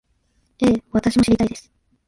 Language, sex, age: Japanese, female, 19-29